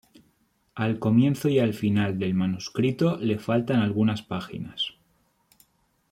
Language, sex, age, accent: Spanish, male, 19-29, España: Centro-Sur peninsular (Madrid, Toledo, Castilla-La Mancha)